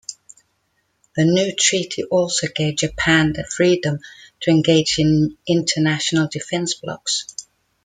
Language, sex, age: English, female, 50-59